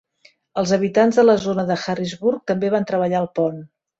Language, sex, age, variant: Catalan, female, 50-59, Central